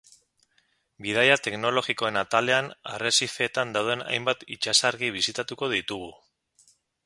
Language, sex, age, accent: Basque, male, 30-39, Mendebalekoa (Araba, Bizkaia, Gipuzkoako mendebaleko herri batzuk)